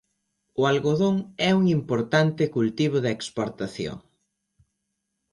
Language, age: Galician, 19-29